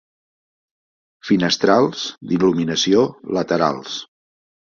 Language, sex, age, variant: Catalan, male, 50-59, Central